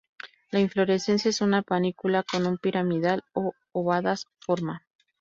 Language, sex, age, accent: Spanish, female, 30-39, México